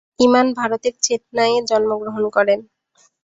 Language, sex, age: Bengali, female, 19-29